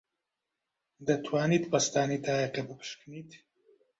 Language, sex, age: Central Kurdish, male, 30-39